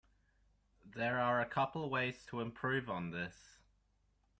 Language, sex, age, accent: English, male, under 19, Australian English